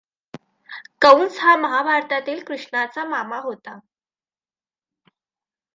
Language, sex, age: Marathi, female, under 19